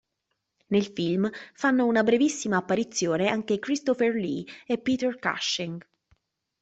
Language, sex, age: Italian, female, 30-39